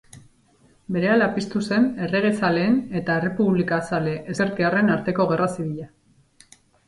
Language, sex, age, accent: Basque, female, 40-49, Erdialdekoa edo Nafarra (Gipuzkoa, Nafarroa)